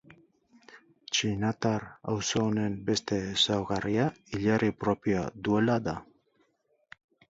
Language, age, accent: Basque, 50-59, Mendebalekoa (Araba, Bizkaia, Gipuzkoako mendebaleko herri batzuk)